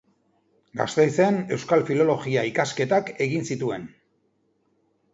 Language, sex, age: Basque, male, 50-59